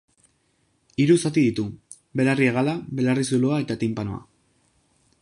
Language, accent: Basque, Erdialdekoa edo Nafarra (Gipuzkoa, Nafarroa)